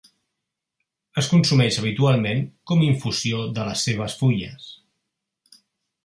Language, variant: Catalan, Central